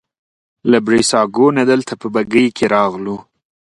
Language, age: Pashto, 19-29